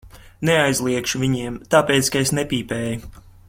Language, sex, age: Latvian, male, 19-29